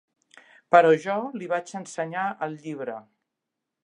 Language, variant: Catalan, Central